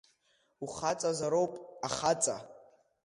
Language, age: Abkhazian, under 19